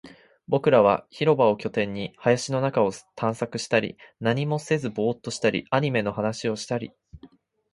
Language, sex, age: Japanese, male, under 19